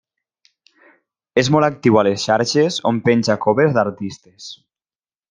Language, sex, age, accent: Catalan, male, 19-29, valencià